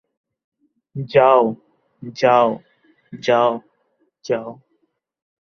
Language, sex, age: Bengali, male, under 19